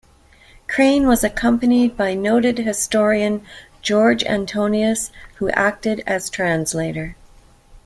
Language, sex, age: English, female, 50-59